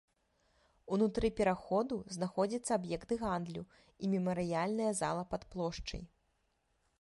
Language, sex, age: Belarusian, female, 19-29